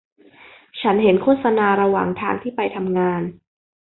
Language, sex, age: Thai, female, 19-29